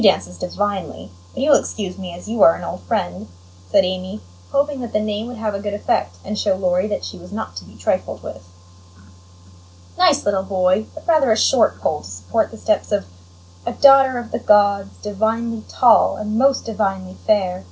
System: none